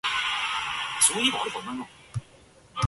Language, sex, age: English, male, 19-29